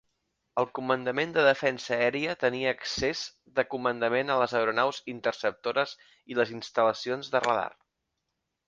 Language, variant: Catalan, Central